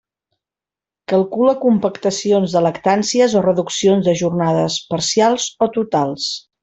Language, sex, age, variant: Catalan, female, 50-59, Central